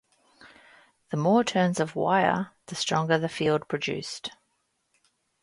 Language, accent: English, Australian English